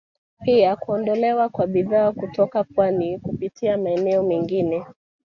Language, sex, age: Swahili, female, 19-29